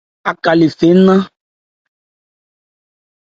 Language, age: Ebrié, 19-29